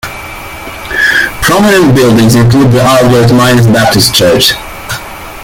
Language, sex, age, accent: English, male, 19-29, United States English